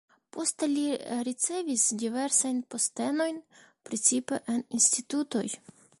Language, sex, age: Esperanto, female, 19-29